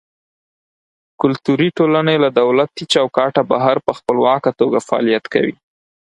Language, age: Pashto, 19-29